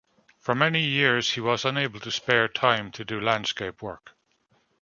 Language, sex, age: English, male, 40-49